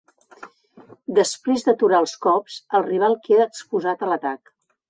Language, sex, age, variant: Catalan, female, 50-59, Central